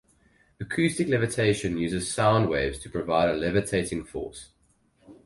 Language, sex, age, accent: English, male, 19-29, Southern African (South Africa, Zimbabwe, Namibia)